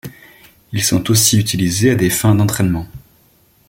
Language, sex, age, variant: French, male, 19-29, Français de métropole